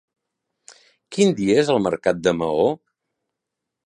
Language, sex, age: Catalan, male, 60-69